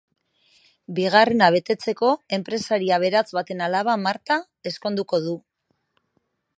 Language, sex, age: Basque, female, 40-49